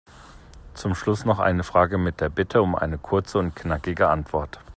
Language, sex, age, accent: German, male, 40-49, Deutschland Deutsch